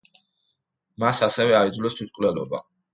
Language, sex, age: Georgian, male, 30-39